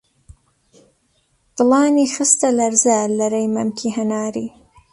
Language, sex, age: Central Kurdish, female, 19-29